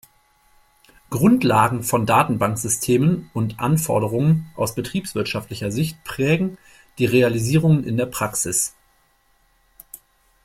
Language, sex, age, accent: German, male, 40-49, Deutschland Deutsch